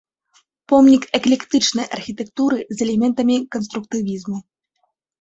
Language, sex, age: Belarusian, female, 19-29